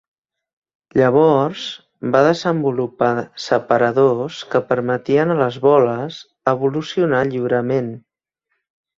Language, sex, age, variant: Catalan, female, 50-59, Central